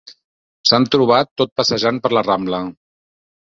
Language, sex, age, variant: Catalan, male, 40-49, Central